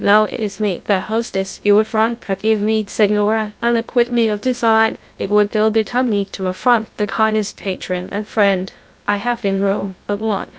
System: TTS, GlowTTS